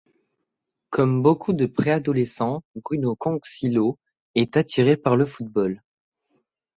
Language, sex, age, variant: French, male, under 19, Français de métropole